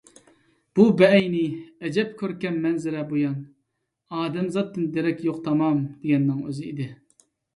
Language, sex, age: Uyghur, male, 30-39